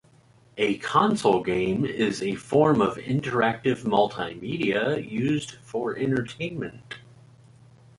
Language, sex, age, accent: English, male, 40-49, United States English